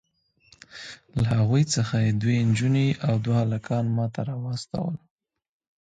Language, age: Pashto, 19-29